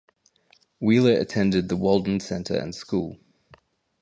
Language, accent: English, Australian English